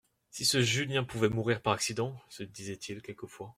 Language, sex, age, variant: French, male, under 19, Français de métropole